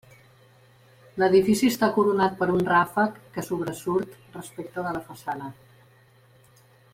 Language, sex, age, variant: Catalan, female, 50-59, Central